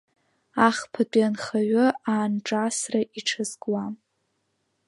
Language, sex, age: Abkhazian, female, under 19